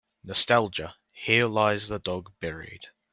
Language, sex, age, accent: English, male, 19-29, Australian English